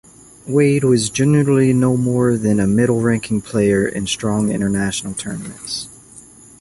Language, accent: English, United States English